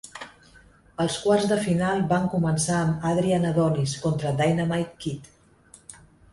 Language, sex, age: Catalan, female, 40-49